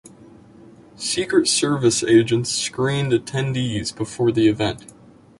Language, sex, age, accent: English, male, under 19, United States English